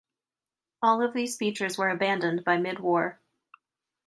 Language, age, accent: English, 19-29, United States English